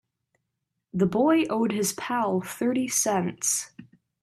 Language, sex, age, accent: English, female, 19-29, United States English